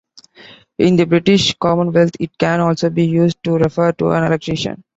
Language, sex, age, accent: English, male, 19-29, India and South Asia (India, Pakistan, Sri Lanka)